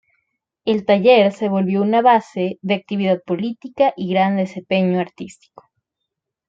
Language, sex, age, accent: Spanish, female, 19-29, México